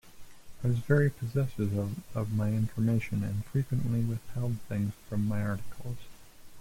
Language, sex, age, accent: English, male, 30-39, United States English